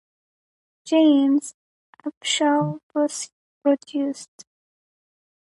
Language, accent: English, United States English